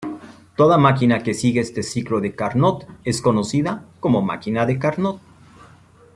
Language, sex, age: Spanish, male, 60-69